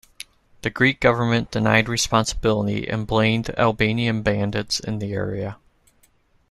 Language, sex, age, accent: English, male, 30-39, United States English